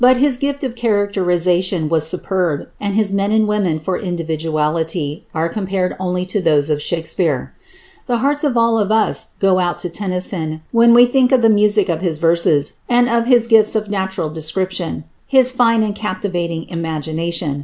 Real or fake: real